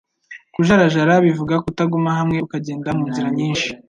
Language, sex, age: Kinyarwanda, male, 19-29